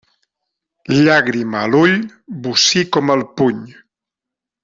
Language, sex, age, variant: Catalan, male, 40-49, Central